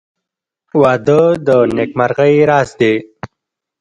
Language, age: Pashto, 30-39